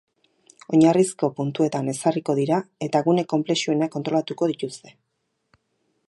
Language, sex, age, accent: Basque, female, 40-49, Erdialdekoa edo Nafarra (Gipuzkoa, Nafarroa)